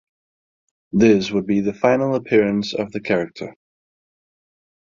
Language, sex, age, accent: English, male, 19-29, United States English